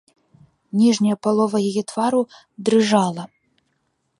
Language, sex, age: Belarusian, female, under 19